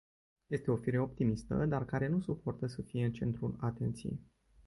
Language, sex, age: Romanian, male, 19-29